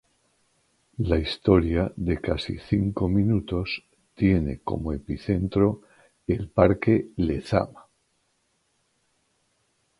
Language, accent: Spanish, España: Norte peninsular (Asturias, Castilla y León, Cantabria, País Vasco, Navarra, Aragón, La Rioja, Guadalajara, Cuenca)